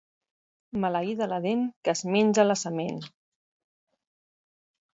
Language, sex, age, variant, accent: Catalan, female, 40-49, Central, central